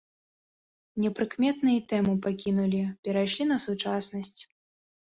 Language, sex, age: Belarusian, female, 19-29